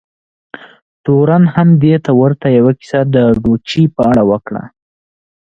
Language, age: Pashto, 19-29